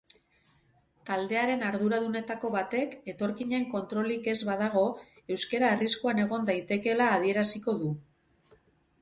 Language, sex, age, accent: Basque, female, 40-49, Mendebalekoa (Araba, Bizkaia, Gipuzkoako mendebaleko herri batzuk)